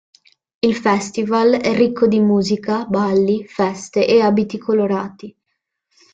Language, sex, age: Italian, female, 19-29